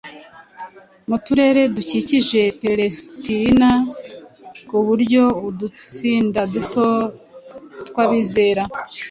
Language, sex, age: Kinyarwanda, female, 19-29